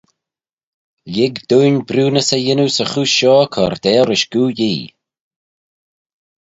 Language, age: Manx, 40-49